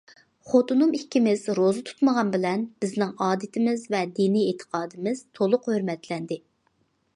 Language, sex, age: Uyghur, female, 19-29